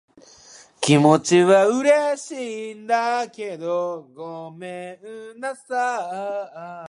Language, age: Japanese, 19-29